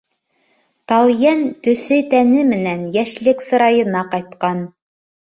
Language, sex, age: Bashkir, female, 19-29